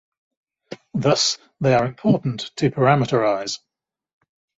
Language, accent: English, England English